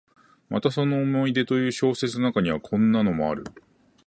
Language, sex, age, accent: Japanese, male, 40-49, 標準語